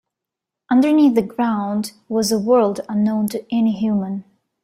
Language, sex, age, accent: English, female, 19-29, United States English